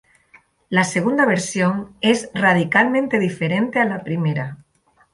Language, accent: Spanish, España: Sur peninsular (Andalucia, Extremadura, Murcia)